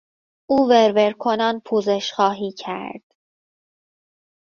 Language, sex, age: Persian, female, 19-29